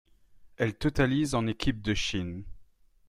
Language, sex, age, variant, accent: French, male, 40-49, Français des départements et régions d'outre-mer, Français de La Réunion